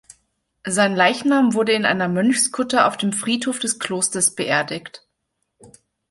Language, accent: German, Deutschland Deutsch